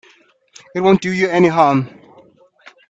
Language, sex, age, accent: English, male, 30-39, Southern African (South Africa, Zimbabwe, Namibia)